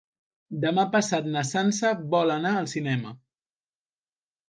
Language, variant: Catalan, Central